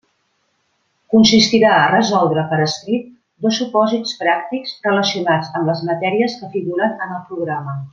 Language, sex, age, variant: Catalan, female, 50-59, Central